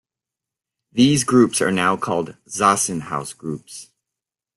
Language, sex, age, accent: English, male, 40-49, United States English